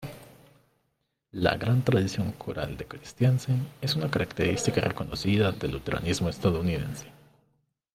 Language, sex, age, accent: Spanish, male, 19-29, Andino-Pacífico: Colombia, Perú, Ecuador, oeste de Bolivia y Venezuela andina